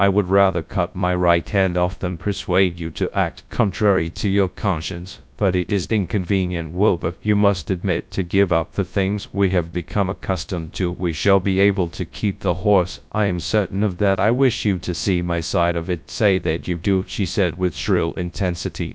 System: TTS, GradTTS